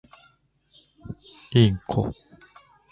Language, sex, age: Japanese, male, 50-59